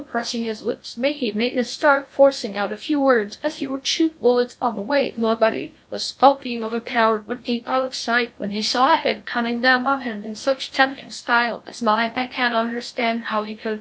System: TTS, GlowTTS